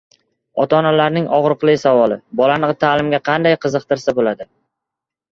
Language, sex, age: Uzbek, male, 19-29